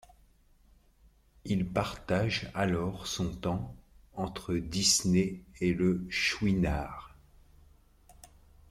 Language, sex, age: French, male, 40-49